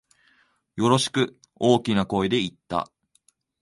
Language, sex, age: Japanese, male, 19-29